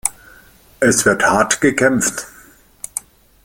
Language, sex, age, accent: German, male, 50-59, Deutschland Deutsch